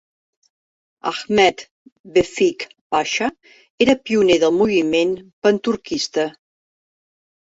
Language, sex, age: Catalan, female, 60-69